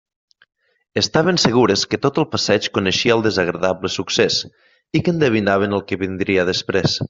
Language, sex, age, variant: Catalan, male, 19-29, Nord-Occidental